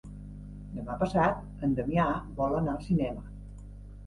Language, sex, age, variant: Catalan, female, 50-59, Septentrional